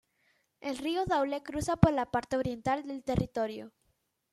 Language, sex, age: Spanish, female, 19-29